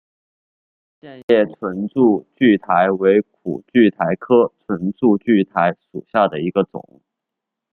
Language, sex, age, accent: Chinese, male, 19-29, 出生地：四川省